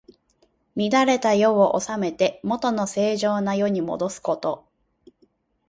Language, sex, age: Japanese, female, 19-29